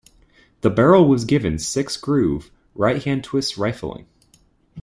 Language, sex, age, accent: English, male, 19-29, United States English